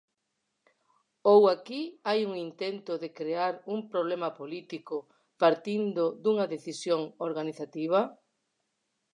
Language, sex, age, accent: Galician, female, 40-49, Normativo (estándar)